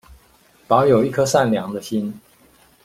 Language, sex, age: Chinese, male, 50-59